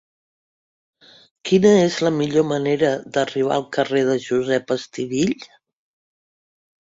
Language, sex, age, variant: Catalan, female, 60-69, Central